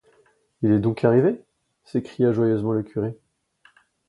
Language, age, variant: French, 40-49, Français de métropole